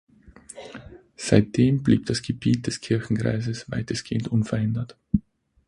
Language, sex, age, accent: German, male, 19-29, Österreichisches Deutsch